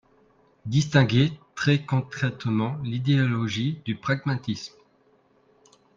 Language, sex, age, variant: French, male, 30-39, Français de métropole